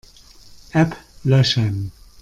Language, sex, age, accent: German, male, 50-59, Deutschland Deutsch